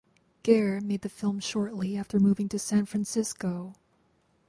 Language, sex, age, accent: English, female, 19-29, United States English